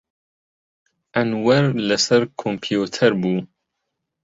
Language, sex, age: Central Kurdish, male, 30-39